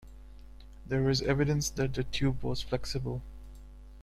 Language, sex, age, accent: English, male, 19-29, India and South Asia (India, Pakistan, Sri Lanka)